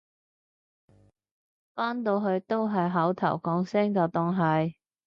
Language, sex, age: Cantonese, female, 30-39